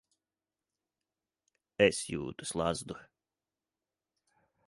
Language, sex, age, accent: Latvian, male, 30-39, bez akcenta